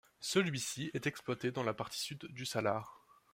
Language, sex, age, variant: French, male, 19-29, Français de métropole